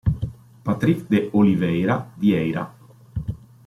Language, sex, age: Italian, male, 40-49